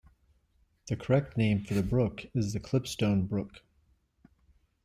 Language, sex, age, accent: English, male, 40-49, United States English